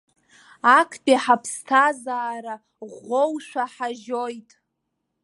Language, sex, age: Abkhazian, female, under 19